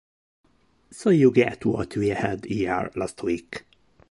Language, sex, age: Italian, male, 30-39